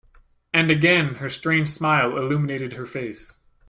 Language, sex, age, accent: English, male, 19-29, Canadian English